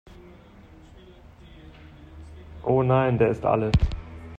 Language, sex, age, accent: German, male, 30-39, Deutschland Deutsch